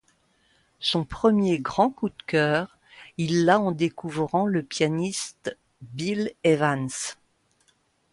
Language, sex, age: French, female, 60-69